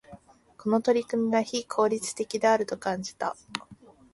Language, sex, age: Japanese, male, 19-29